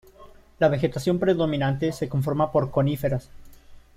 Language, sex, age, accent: Spanish, male, 19-29, México